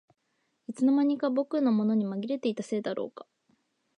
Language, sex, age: Japanese, female, under 19